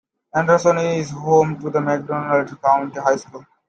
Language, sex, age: English, male, 19-29